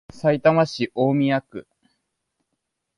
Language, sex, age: Japanese, male, 19-29